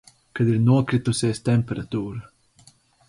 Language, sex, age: Latvian, male, 19-29